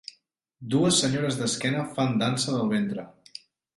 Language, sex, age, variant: Catalan, male, 19-29, Central